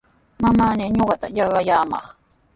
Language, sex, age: Sihuas Ancash Quechua, female, 19-29